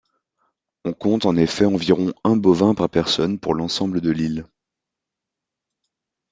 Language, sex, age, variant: French, male, 19-29, Français de métropole